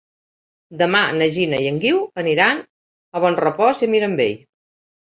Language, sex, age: Catalan, female, 60-69